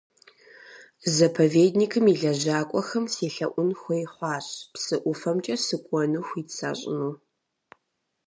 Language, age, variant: Kabardian, 19-29, Адыгэбзэ (Къэбэрдей, Кирил, псоми зэдай)